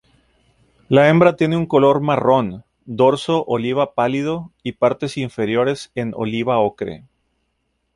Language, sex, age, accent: Spanish, male, 40-49, México